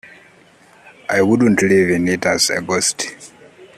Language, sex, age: English, male, 19-29